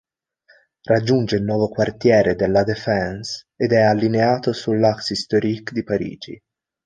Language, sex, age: Italian, male, 19-29